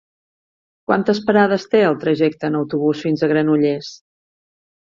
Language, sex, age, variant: Catalan, female, 50-59, Central